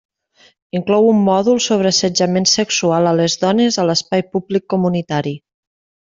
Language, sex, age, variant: Catalan, female, 40-49, Nord-Occidental